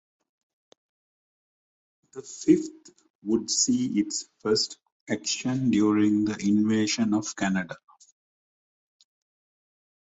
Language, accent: English, India and South Asia (India, Pakistan, Sri Lanka)